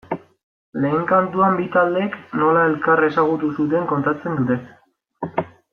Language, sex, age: Basque, male, 19-29